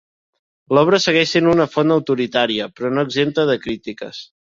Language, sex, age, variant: Catalan, male, 19-29, Central